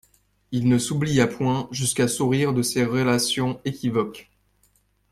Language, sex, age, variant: French, male, 19-29, Français de métropole